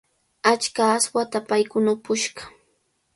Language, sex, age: Cajatambo North Lima Quechua, female, 19-29